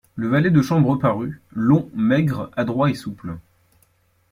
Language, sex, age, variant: French, male, 19-29, Français de métropole